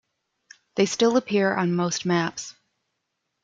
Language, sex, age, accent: English, female, 19-29, United States English